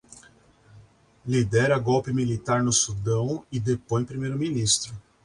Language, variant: Portuguese, Portuguese (Brasil)